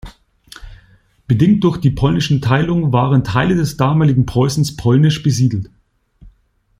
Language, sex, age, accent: German, male, 30-39, Deutschland Deutsch